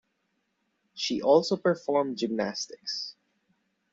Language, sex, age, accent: English, male, 19-29, Filipino